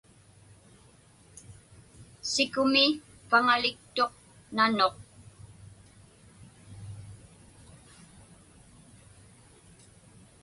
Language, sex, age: Inupiaq, female, 80-89